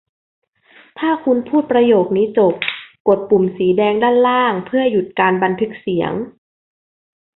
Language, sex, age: Thai, female, 19-29